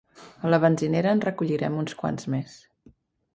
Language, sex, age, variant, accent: Catalan, female, 60-69, Central, central